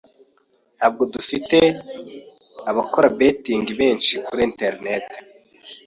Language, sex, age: Kinyarwanda, male, 19-29